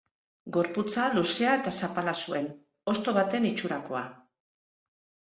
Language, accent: Basque, Mendebalekoa (Araba, Bizkaia, Gipuzkoako mendebaleko herri batzuk)